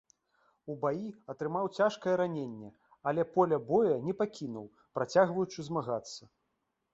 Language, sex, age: Belarusian, male, 40-49